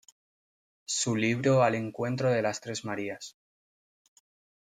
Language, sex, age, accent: Spanish, male, 19-29, España: Centro-Sur peninsular (Madrid, Toledo, Castilla-La Mancha)